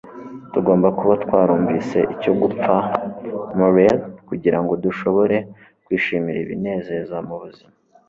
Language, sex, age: Kinyarwanda, male, 19-29